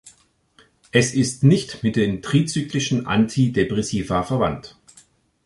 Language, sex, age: German, male, 50-59